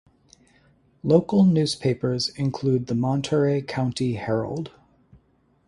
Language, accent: English, United States English